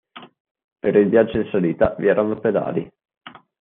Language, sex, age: Italian, male, under 19